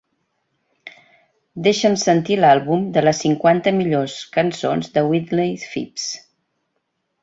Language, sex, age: Catalan, female, 60-69